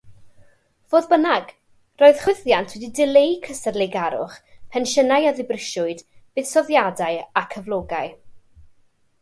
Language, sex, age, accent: Welsh, female, 19-29, Y Deyrnas Unedig Cymraeg